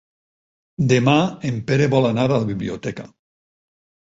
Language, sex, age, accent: Catalan, male, 60-69, valencià